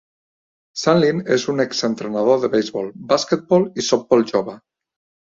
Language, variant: Catalan, Central